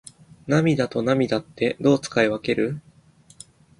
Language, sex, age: Japanese, male, 19-29